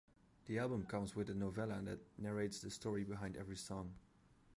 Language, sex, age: English, male, 19-29